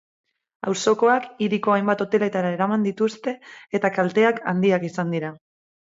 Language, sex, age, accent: Basque, female, 30-39, Mendebalekoa (Araba, Bizkaia, Gipuzkoako mendebaleko herri batzuk)